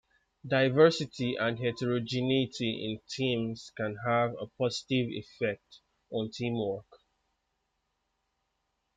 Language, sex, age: English, male, 19-29